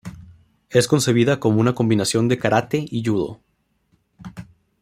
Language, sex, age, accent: Spanish, male, 19-29, México